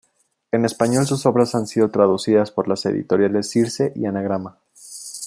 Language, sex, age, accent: Spanish, female, 60-69, México